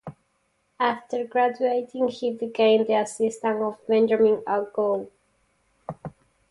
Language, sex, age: English, male, 19-29